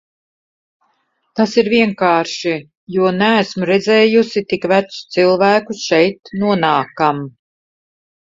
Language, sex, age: Latvian, female, 50-59